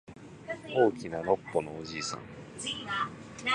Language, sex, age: Japanese, male, 19-29